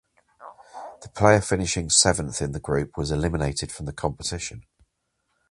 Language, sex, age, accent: English, male, 40-49, England English